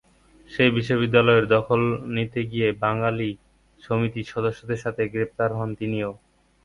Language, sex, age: Bengali, male, 19-29